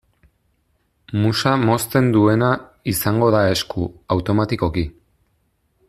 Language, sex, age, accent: Basque, male, 30-39, Erdialdekoa edo Nafarra (Gipuzkoa, Nafarroa)